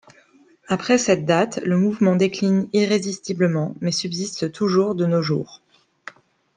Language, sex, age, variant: French, female, 30-39, Français de métropole